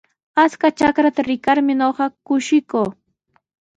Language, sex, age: Sihuas Ancash Quechua, female, 19-29